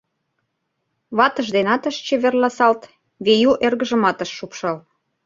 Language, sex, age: Mari, female, 40-49